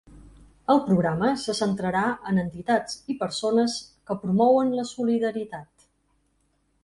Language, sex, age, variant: Catalan, female, 40-49, Central